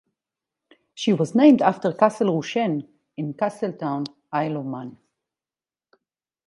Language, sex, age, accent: English, female, 40-49, Israeli